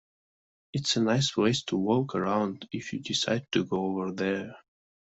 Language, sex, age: English, male, 19-29